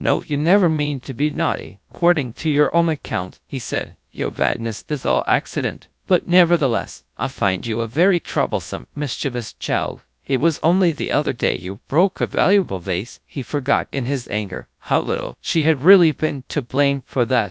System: TTS, GradTTS